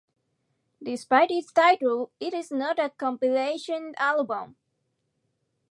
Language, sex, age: English, female, 19-29